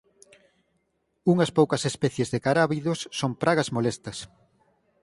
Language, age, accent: Galician, 50-59, Normativo (estándar)